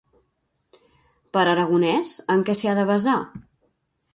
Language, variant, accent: Catalan, Central, central